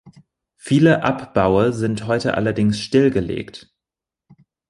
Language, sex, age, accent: German, male, 30-39, Deutschland Deutsch